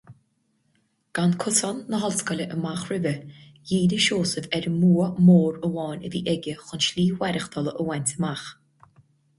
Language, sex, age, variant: Irish, female, 30-39, Gaeilge Chonnacht